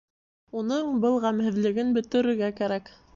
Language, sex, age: Bashkir, female, 19-29